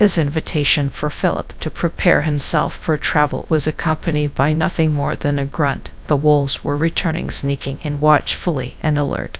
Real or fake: fake